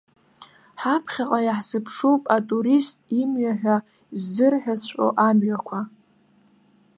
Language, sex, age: Abkhazian, female, under 19